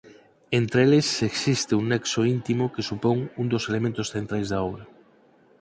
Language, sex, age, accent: Galician, male, 40-49, Normativo (estándar)